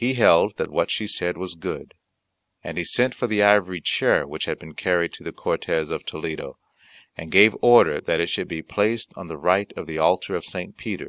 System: none